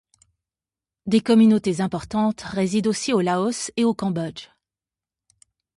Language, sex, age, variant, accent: French, female, 40-49, Français d'Europe, Français de Suisse